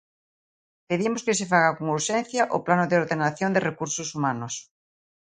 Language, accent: Galician, Atlántico (seseo e gheada)